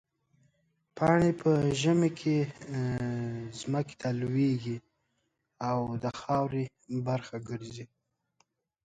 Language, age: Pashto, 19-29